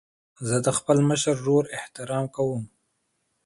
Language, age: Pashto, 19-29